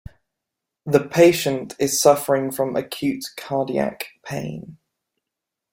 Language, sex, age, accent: English, male, 19-29, England English